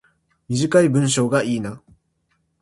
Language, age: Japanese, 19-29